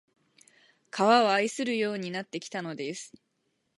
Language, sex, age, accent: Japanese, female, 19-29, 標準語